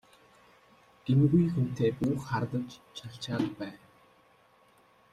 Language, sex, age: Mongolian, male, 19-29